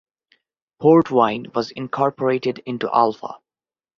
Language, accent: English, India and South Asia (India, Pakistan, Sri Lanka)